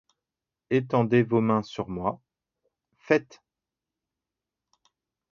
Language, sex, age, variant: French, male, 30-39, Français de métropole